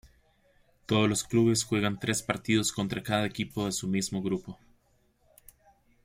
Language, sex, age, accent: Spanish, male, 19-29, América central